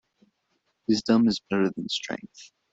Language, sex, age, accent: English, male, under 19, United States English